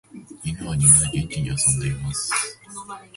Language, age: Japanese, 19-29